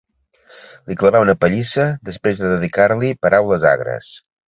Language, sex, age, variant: Catalan, male, 50-59, Central